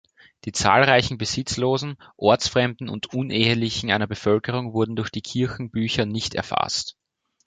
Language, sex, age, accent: German, male, 19-29, Österreichisches Deutsch